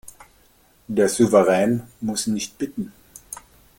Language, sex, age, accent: German, male, 50-59, Deutschland Deutsch